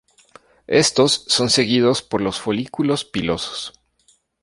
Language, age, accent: Spanish, 30-39, México